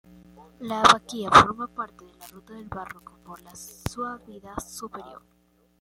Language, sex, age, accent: Spanish, female, under 19, Andino-Pacífico: Colombia, Perú, Ecuador, oeste de Bolivia y Venezuela andina